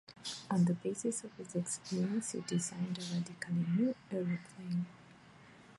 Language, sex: English, female